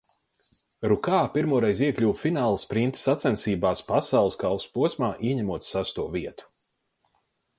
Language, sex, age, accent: Latvian, male, 30-39, bez akcenta